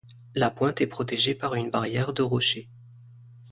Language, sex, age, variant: French, male, 19-29, Français du nord de l'Afrique